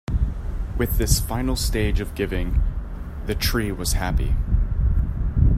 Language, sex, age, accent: English, male, 19-29, United States English